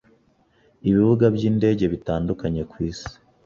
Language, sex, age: Kinyarwanda, female, 40-49